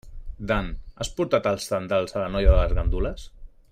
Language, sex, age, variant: Catalan, male, 40-49, Central